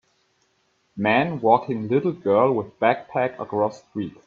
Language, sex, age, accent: English, male, 19-29, United States English